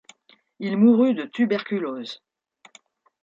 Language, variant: French, Français de métropole